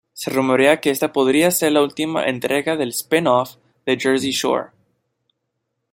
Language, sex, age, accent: Spanish, male, 19-29, México